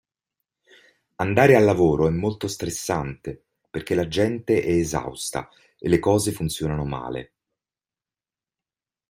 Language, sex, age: Italian, male, 40-49